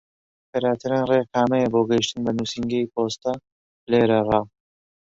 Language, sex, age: Central Kurdish, male, 30-39